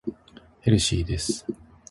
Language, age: Japanese, 30-39